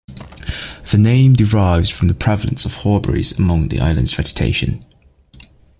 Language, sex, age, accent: English, male, 19-29, England English